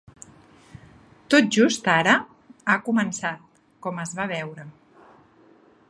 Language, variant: Catalan, Central